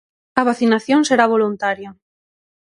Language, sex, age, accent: Galician, female, 19-29, Oriental (común en zona oriental); Normativo (estándar)